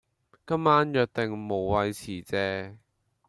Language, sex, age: Cantonese, male, under 19